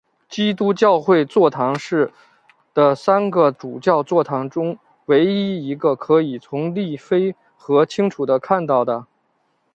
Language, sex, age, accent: Chinese, male, 30-39, 出生地：北京市